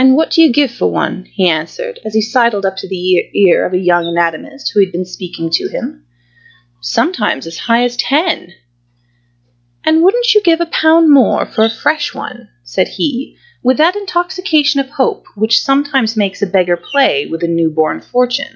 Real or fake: real